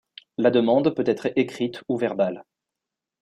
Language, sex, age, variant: French, male, 19-29, Français de métropole